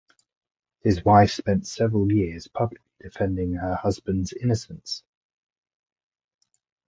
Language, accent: English, England English